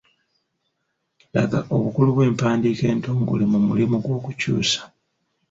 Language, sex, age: Ganda, male, 40-49